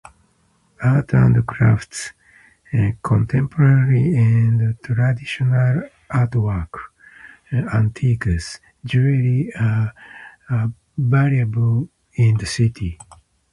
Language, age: English, 50-59